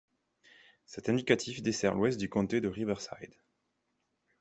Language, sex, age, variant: French, male, 19-29, Français de métropole